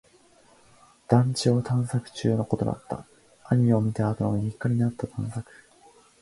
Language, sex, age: Japanese, male, under 19